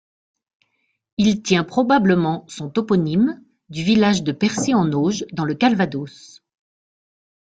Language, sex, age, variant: French, female, 60-69, Français de métropole